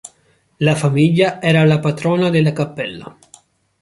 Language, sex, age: Italian, male, 19-29